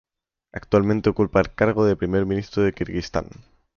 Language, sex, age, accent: Spanish, male, 19-29, España: Centro-Sur peninsular (Madrid, Toledo, Castilla-La Mancha); España: Islas Canarias